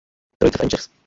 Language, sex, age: Czech, male, under 19